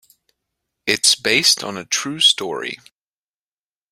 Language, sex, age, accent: English, male, 19-29, United States English